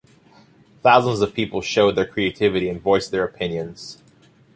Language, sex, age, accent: English, male, 19-29, United States English